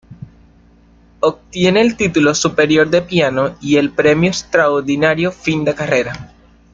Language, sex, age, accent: Spanish, male, 19-29, Caribe: Cuba, Venezuela, Puerto Rico, República Dominicana, Panamá, Colombia caribeña, México caribeño, Costa del golfo de México